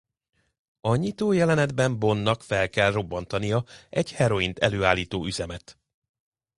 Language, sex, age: Hungarian, male, 40-49